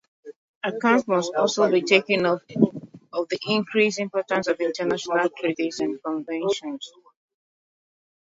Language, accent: English, England English